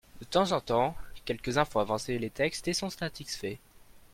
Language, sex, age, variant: French, male, under 19, Français de métropole